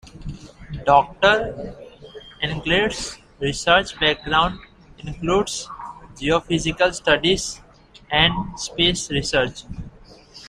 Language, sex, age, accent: English, male, 19-29, United States English